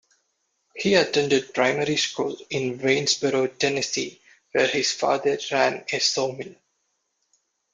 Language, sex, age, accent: English, male, 19-29, India and South Asia (India, Pakistan, Sri Lanka)